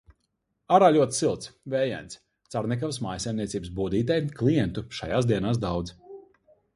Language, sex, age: Latvian, male, 40-49